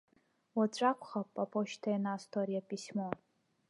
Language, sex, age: Abkhazian, female, under 19